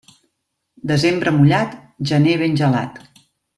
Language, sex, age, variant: Catalan, female, 40-49, Central